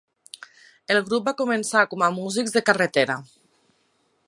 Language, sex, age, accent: Catalan, female, 30-39, valencià